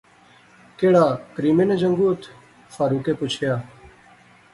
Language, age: Pahari-Potwari, 30-39